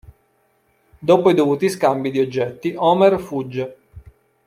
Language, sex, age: Italian, male, 40-49